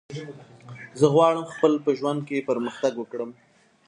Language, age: Pashto, 19-29